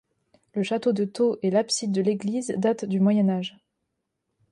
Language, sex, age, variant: French, female, 19-29, Français de métropole